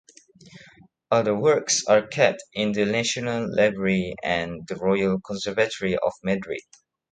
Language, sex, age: English, male, 19-29